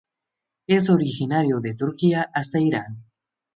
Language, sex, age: Spanish, male, under 19